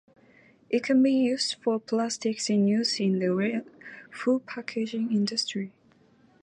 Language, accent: English, Irish English